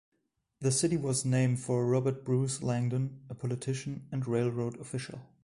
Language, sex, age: English, male, 19-29